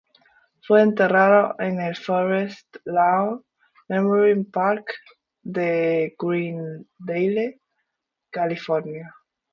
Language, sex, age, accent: Spanish, female, 19-29, España: Islas Canarias